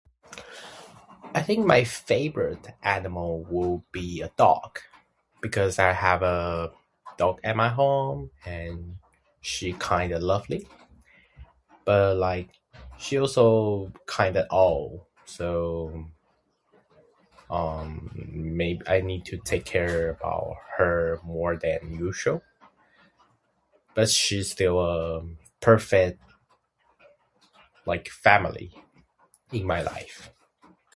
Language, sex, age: English, male, 19-29